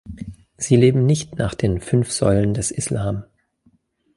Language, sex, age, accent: German, male, 19-29, Deutschland Deutsch